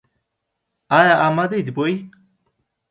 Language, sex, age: Central Kurdish, male, 19-29